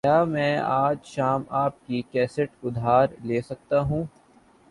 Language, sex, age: Urdu, male, 19-29